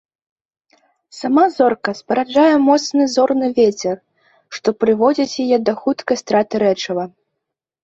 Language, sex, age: Belarusian, female, 19-29